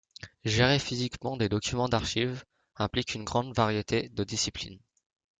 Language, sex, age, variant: French, male, 19-29, Français de métropole